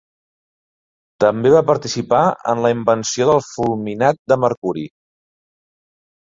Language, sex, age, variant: Catalan, male, 40-49, Central